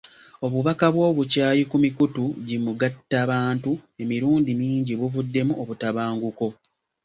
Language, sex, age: Ganda, male, 19-29